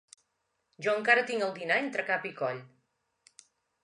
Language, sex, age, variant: Catalan, female, 40-49, Nord-Occidental